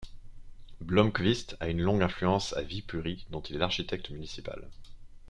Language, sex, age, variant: French, male, 19-29, Français de métropole